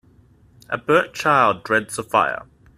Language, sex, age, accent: English, male, 30-39, Australian English